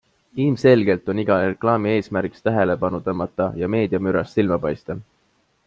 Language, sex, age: Estonian, male, 19-29